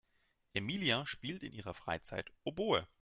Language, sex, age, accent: German, male, 19-29, Deutschland Deutsch